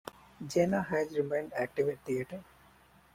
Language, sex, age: English, male, 19-29